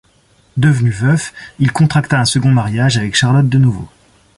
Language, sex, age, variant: French, male, 19-29, Français de métropole